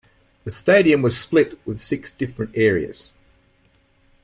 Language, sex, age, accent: English, male, 60-69, Australian English